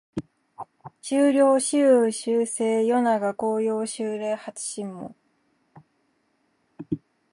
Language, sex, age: Japanese, female, 19-29